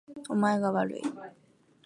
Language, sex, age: Japanese, female, 19-29